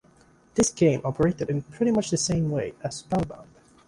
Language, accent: English, Filipino